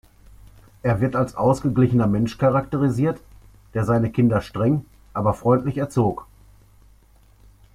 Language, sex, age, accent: German, male, 50-59, Deutschland Deutsch